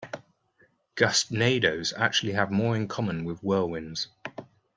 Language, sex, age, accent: English, male, 30-39, England English